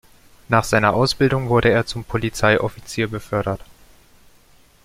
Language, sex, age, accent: German, male, 19-29, Deutschland Deutsch